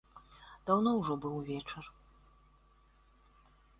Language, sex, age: Belarusian, female, 30-39